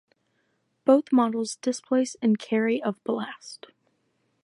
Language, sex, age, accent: English, female, under 19, United States English